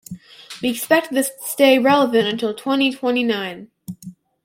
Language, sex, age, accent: English, male, under 19, United States English